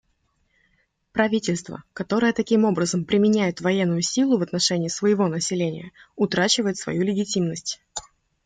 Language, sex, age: Russian, female, 19-29